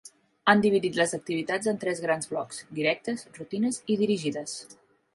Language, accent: Catalan, Barcelona